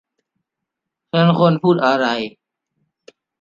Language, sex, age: Thai, male, under 19